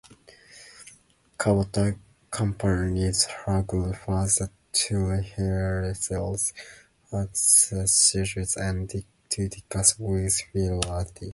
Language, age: English, 19-29